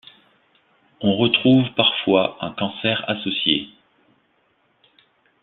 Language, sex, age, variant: French, male, 30-39, Français de métropole